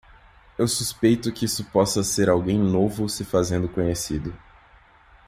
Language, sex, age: Portuguese, male, 19-29